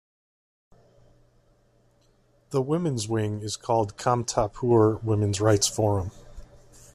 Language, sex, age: English, male, 30-39